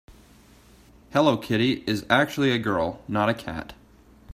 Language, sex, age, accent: English, male, 19-29, United States English